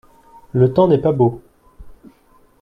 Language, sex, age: French, male, 30-39